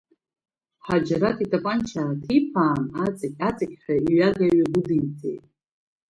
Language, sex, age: Abkhazian, female, 40-49